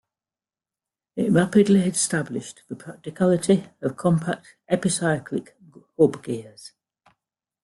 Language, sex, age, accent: English, female, 50-59, England English